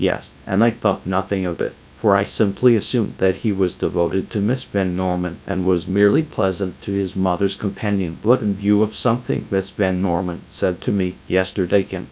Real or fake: fake